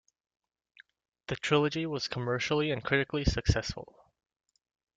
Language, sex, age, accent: English, male, 19-29, United States English